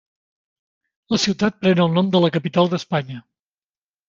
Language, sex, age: Catalan, male, 40-49